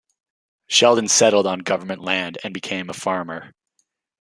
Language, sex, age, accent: English, male, 19-29, Canadian English